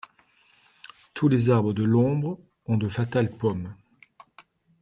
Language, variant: French, Français de métropole